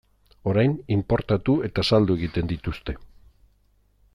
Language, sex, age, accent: Basque, male, 50-59, Erdialdekoa edo Nafarra (Gipuzkoa, Nafarroa)